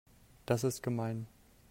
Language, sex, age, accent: German, male, 19-29, Deutschland Deutsch